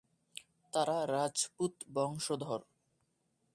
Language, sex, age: Bengali, male, 19-29